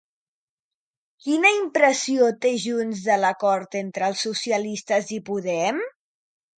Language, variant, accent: Catalan, Central, central; septentrional